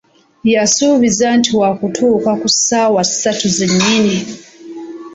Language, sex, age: Ganda, female, 30-39